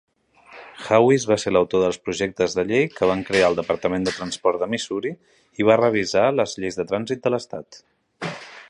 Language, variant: Catalan, Central